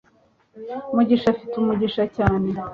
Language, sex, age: Kinyarwanda, female, 40-49